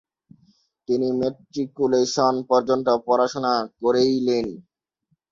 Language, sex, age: Bengali, male, 19-29